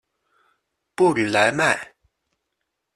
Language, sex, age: Chinese, male, 30-39